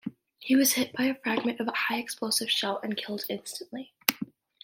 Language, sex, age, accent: English, female, under 19, United States English